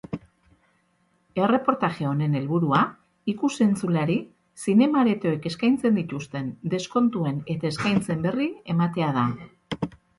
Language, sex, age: Basque, female, 40-49